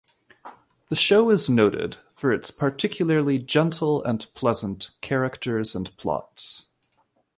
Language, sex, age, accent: English, male, 30-39, Canadian English